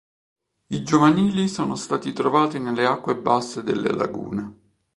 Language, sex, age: Italian, male, 50-59